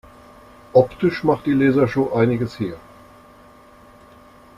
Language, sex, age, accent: German, male, 50-59, Deutschland Deutsch